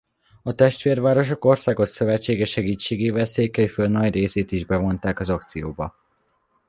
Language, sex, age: Hungarian, male, under 19